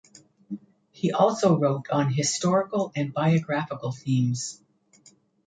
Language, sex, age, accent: English, female, 60-69, Canadian English